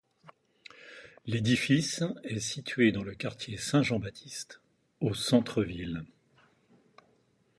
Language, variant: French, Français de métropole